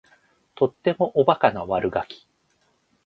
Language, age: Japanese, 40-49